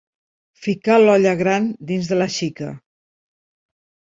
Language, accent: Catalan, Barceloní